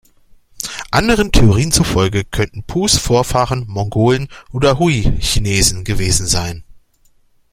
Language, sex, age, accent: German, male, 40-49, Deutschland Deutsch